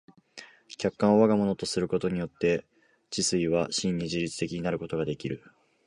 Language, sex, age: Japanese, male, 19-29